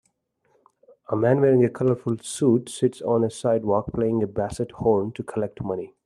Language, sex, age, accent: English, male, 30-39, India and South Asia (India, Pakistan, Sri Lanka)